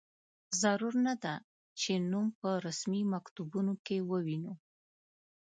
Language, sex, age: Pashto, female, 30-39